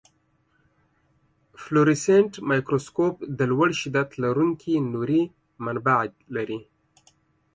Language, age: Pashto, 30-39